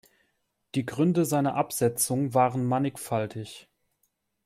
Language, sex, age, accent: German, male, 30-39, Deutschland Deutsch